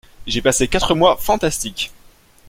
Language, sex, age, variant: French, male, 19-29, Français de métropole